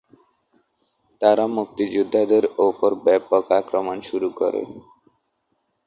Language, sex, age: Bengali, male, under 19